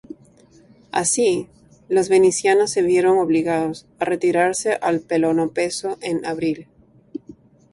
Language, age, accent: Spanish, 40-49, Andino-Pacífico: Colombia, Perú, Ecuador, oeste de Bolivia y Venezuela andina